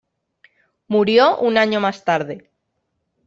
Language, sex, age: Spanish, female, 19-29